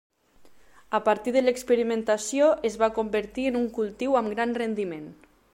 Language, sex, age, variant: Catalan, female, 19-29, Nord-Occidental